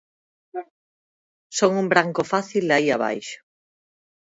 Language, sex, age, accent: Galician, female, 30-39, Atlántico (seseo e gheada)